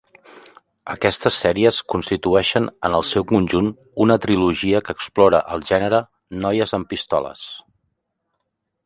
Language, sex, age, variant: Catalan, male, 40-49, Central